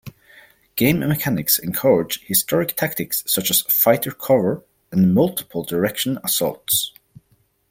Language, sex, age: English, male, 30-39